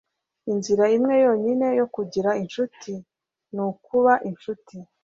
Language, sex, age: Kinyarwanda, female, 19-29